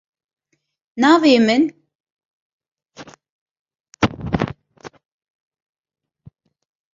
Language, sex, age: Kurdish, female, 30-39